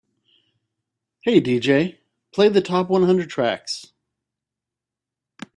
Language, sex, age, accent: English, male, 40-49, United States English